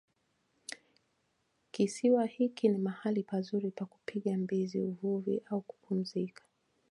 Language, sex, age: Swahili, female, 19-29